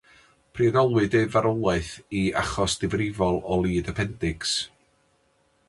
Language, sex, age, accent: Welsh, male, 40-49, Y Deyrnas Unedig Cymraeg